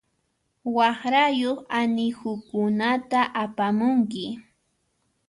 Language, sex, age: Puno Quechua, female, 19-29